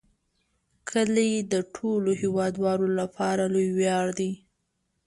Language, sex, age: Pashto, female, under 19